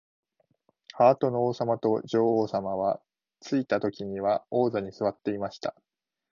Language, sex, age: Japanese, male, 19-29